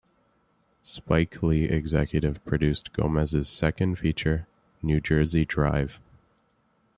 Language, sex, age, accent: English, male, 19-29, Canadian English